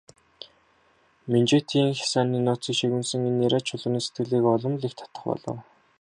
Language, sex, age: Mongolian, male, 19-29